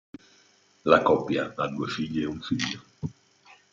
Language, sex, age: Italian, male, 50-59